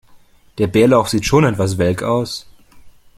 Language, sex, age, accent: German, male, 30-39, Deutschland Deutsch